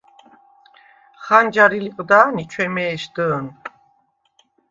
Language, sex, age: Svan, female, 50-59